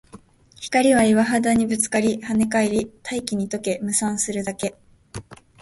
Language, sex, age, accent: Japanese, female, 19-29, 標準語